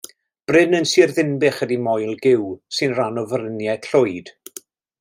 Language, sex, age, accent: Welsh, male, 40-49, Y Deyrnas Unedig Cymraeg